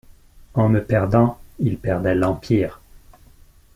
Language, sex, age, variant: French, male, 30-39, Français de métropole